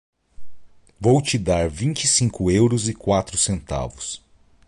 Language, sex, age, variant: Portuguese, male, 30-39, Portuguese (Brasil)